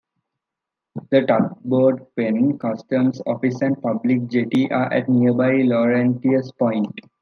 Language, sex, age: English, male, under 19